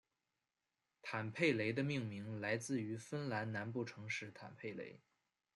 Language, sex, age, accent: Chinese, male, 19-29, 出生地：河南省